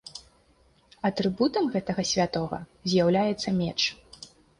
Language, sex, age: Belarusian, female, 30-39